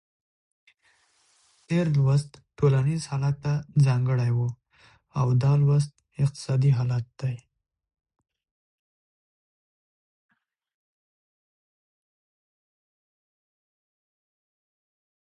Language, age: Pashto, 19-29